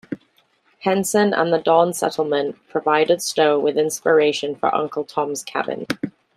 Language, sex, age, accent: English, female, 30-39, England English